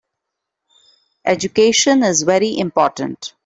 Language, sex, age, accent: English, female, 30-39, India and South Asia (India, Pakistan, Sri Lanka)